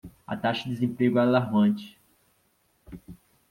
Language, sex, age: Portuguese, male, 19-29